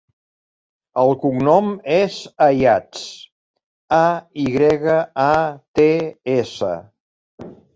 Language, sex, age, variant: Catalan, male, 60-69, Central